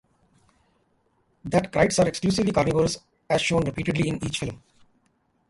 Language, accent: English, India and South Asia (India, Pakistan, Sri Lanka)